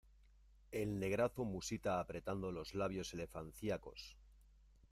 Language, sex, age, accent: Spanish, male, 40-49, España: Norte peninsular (Asturias, Castilla y León, Cantabria, País Vasco, Navarra, Aragón, La Rioja, Guadalajara, Cuenca)